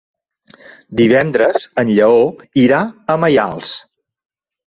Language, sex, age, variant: Catalan, male, 40-49, Central